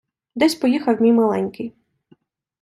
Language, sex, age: Ukrainian, female, 19-29